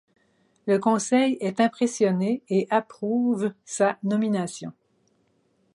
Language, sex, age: French, female, 50-59